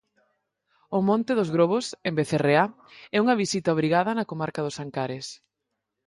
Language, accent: Galician, Normativo (estándar)